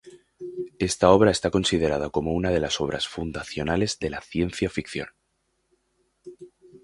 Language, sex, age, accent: Spanish, male, 19-29, España: Norte peninsular (Asturias, Castilla y León, Cantabria, País Vasco, Navarra, Aragón, La Rioja, Guadalajara, Cuenca)